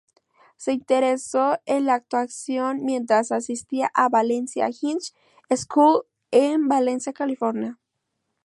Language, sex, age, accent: Spanish, female, under 19, México